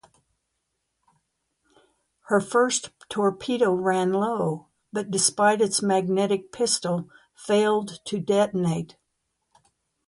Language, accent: English, United States English